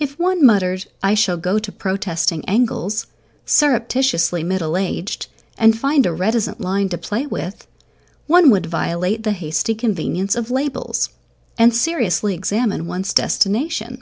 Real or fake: real